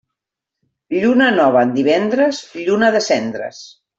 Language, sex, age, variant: Catalan, female, 50-59, Central